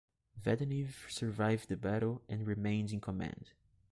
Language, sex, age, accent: English, male, 19-29, United States English